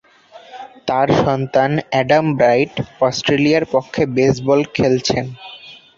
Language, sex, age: Bengali, male, under 19